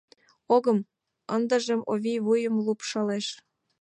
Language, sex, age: Mari, female, 19-29